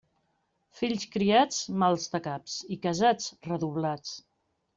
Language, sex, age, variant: Catalan, female, 30-39, Central